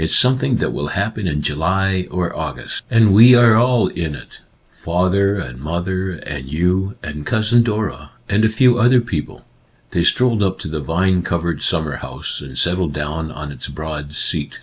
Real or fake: real